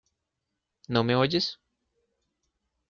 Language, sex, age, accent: Spanish, male, 19-29, Andino-Pacífico: Colombia, Perú, Ecuador, oeste de Bolivia y Venezuela andina